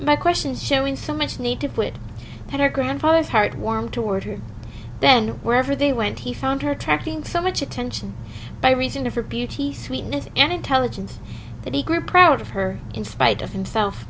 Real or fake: real